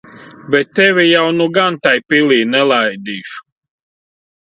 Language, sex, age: Latvian, male, 50-59